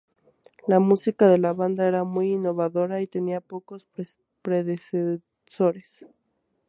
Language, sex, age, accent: Spanish, male, 19-29, México